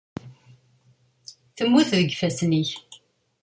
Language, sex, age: Kabyle, female, 40-49